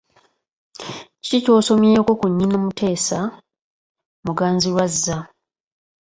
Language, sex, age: Ganda, female, 19-29